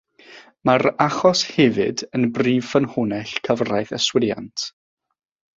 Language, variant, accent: Welsh, South-Eastern Welsh, Y Deyrnas Unedig Cymraeg